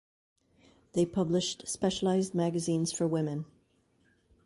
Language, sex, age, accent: English, female, 50-59, West Indies and Bermuda (Bahamas, Bermuda, Jamaica, Trinidad)